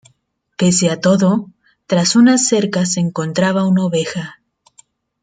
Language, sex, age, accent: Spanish, female, 19-29, México